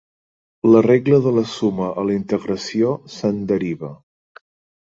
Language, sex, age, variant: Catalan, male, 30-39, Central